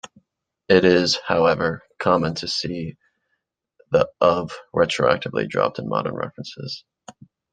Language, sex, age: English, male, 19-29